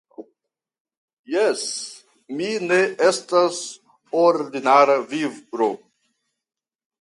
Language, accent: Esperanto, Internacia